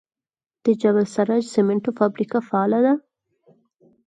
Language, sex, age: Pashto, female, 19-29